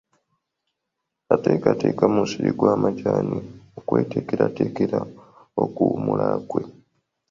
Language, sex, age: Ganda, male, 19-29